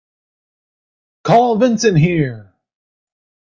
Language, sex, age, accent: English, male, 19-29, United States English